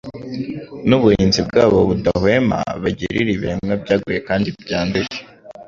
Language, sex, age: Kinyarwanda, male, under 19